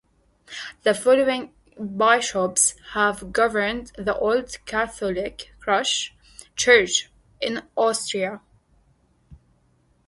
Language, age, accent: English, 30-39, United States English